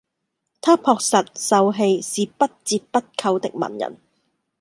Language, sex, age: Cantonese, female, 40-49